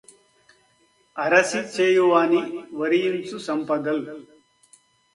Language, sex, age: Telugu, male, 60-69